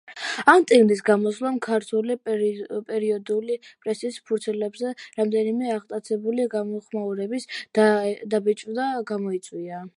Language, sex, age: Georgian, female, under 19